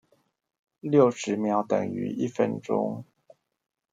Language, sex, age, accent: Chinese, male, 40-49, 出生地：臺中市